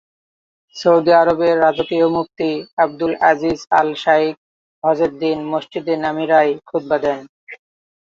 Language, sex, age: Bengali, male, 19-29